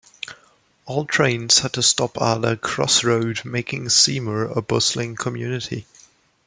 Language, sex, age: English, male, 19-29